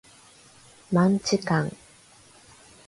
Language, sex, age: Japanese, female, 30-39